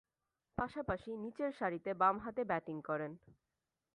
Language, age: Bengali, 19-29